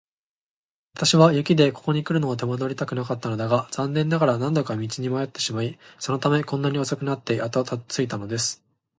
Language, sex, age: Japanese, male, 19-29